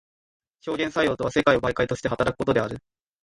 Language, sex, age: Japanese, male, 19-29